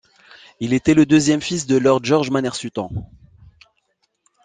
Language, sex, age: French, male, 30-39